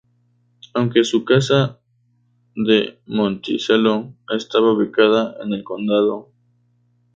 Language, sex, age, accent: Spanish, male, 19-29, México